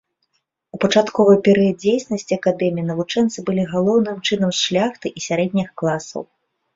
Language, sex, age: Belarusian, female, 30-39